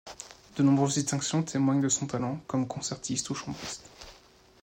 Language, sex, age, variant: French, male, 19-29, Français de métropole